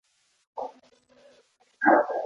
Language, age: English, 19-29